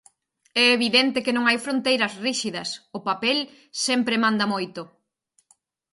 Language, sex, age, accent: Galician, female, 30-39, Central (gheada)